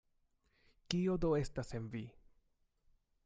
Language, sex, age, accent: Esperanto, male, 19-29, Internacia